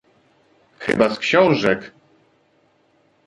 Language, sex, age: Polish, male, 40-49